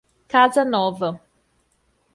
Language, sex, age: Portuguese, female, 30-39